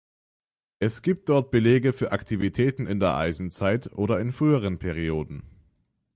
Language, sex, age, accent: German, male, under 19, Deutschland Deutsch; Österreichisches Deutsch